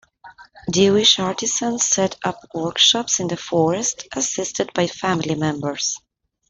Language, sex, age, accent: English, female, 30-39, United States English